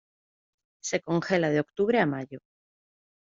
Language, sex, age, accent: Spanish, female, 30-39, España: Norte peninsular (Asturias, Castilla y León, Cantabria, País Vasco, Navarra, Aragón, La Rioja, Guadalajara, Cuenca)